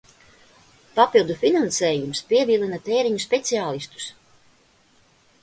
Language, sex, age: Latvian, female, 50-59